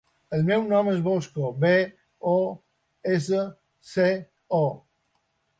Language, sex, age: Catalan, male, 50-59